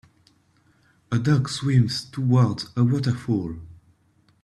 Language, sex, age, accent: English, male, 19-29, England English